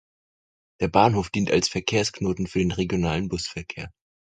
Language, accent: German, Deutschland Deutsch